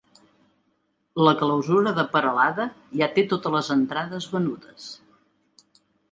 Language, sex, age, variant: Catalan, female, 60-69, Central